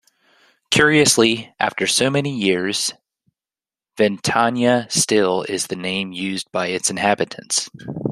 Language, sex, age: English, male, 19-29